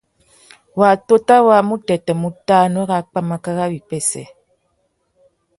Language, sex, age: Tuki, female, 30-39